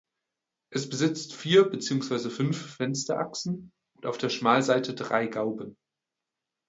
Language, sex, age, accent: German, male, 19-29, Deutschland Deutsch